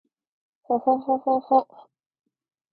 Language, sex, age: Japanese, female, 19-29